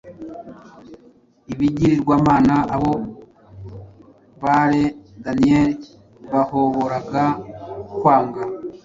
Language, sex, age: Kinyarwanda, male, 40-49